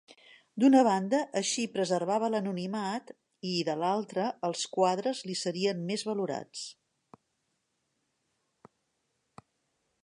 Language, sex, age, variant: Catalan, female, 60-69, Central